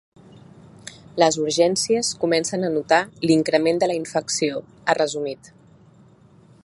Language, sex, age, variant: Catalan, female, 30-39, Central